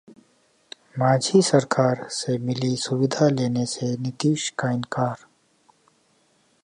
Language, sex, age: Hindi, male, 40-49